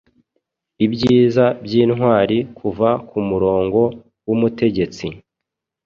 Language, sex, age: Kinyarwanda, male, 30-39